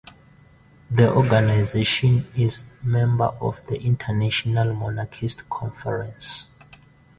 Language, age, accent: English, 19-29, Southern African (South Africa, Zimbabwe, Namibia)